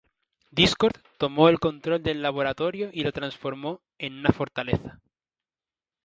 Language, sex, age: Spanish, male, 19-29